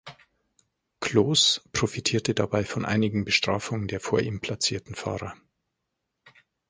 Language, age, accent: German, 30-39, Deutschland Deutsch